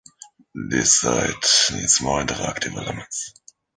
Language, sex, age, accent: English, male, under 19, England English